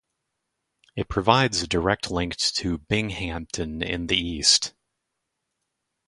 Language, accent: English, United States English